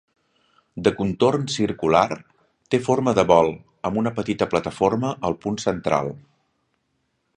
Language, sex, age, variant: Catalan, male, 50-59, Central